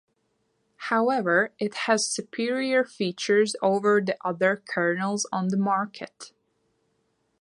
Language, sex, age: English, female, 19-29